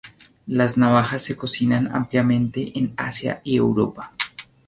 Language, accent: Spanish, Andino-Pacífico: Colombia, Perú, Ecuador, oeste de Bolivia y Venezuela andina